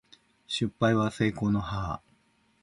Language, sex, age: Japanese, male, 60-69